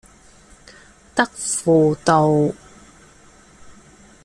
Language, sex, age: Cantonese, female, 30-39